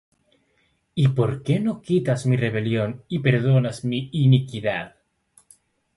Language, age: Spanish, 19-29